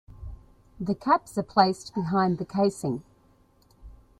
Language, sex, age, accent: English, female, 50-59, Australian English